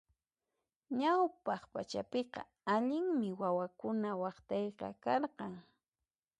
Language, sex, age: Puno Quechua, female, 30-39